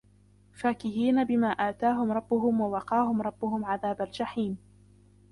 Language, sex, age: Arabic, female, under 19